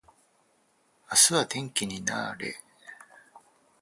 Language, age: Japanese, 50-59